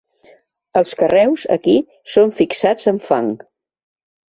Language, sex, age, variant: Catalan, female, 70-79, Central